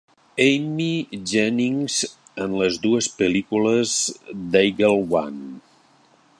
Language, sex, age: Catalan, male, 50-59